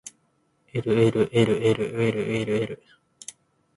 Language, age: Japanese, 19-29